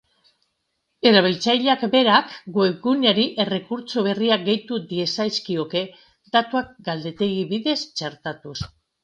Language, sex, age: Basque, female, 50-59